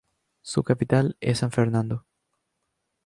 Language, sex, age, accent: Spanish, male, 19-29, América central